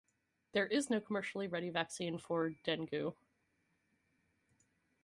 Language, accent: English, United States English